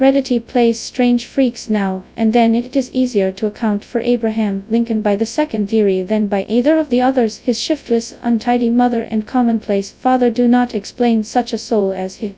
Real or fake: fake